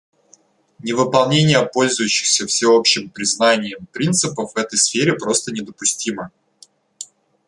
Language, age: Russian, 19-29